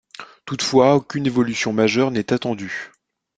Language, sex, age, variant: French, male, 40-49, Français de métropole